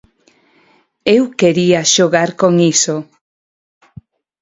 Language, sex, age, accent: Galician, female, 50-59, Normativo (estándar)